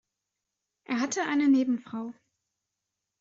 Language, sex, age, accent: German, female, 19-29, Deutschland Deutsch